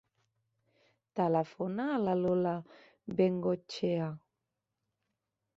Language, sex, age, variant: Catalan, female, 30-39, Central